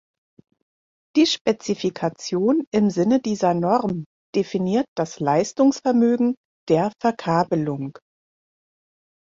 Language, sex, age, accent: German, female, 30-39, Deutschland Deutsch